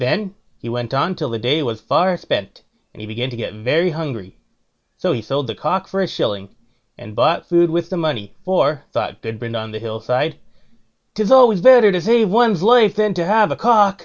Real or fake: real